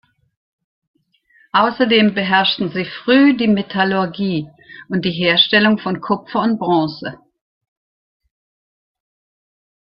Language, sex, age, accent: German, female, 60-69, Deutschland Deutsch